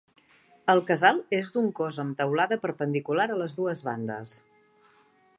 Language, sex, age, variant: Catalan, female, 40-49, Central